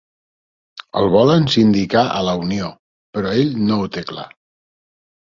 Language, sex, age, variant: Catalan, male, 60-69, Central